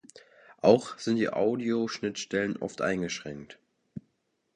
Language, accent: German, Deutschland Deutsch